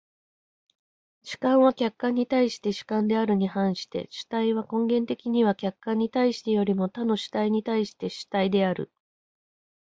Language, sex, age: Japanese, female, 50-59